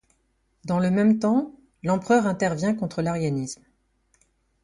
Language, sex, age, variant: French, female, 30-39, Français de métropole